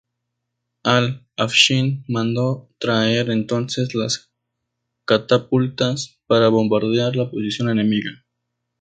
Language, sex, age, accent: Spanish, male, 19-29, México